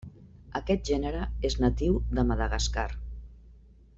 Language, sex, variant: Catalan, female, Central